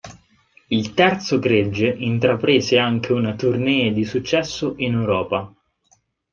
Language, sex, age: Italian, male, 19-29